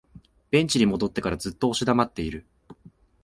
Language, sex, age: Japanese, male, 19-29